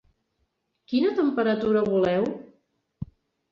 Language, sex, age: Catalan, female, 40-49